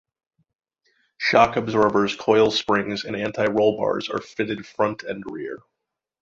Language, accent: English, United States English